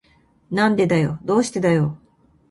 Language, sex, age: Japanese, female, 50-59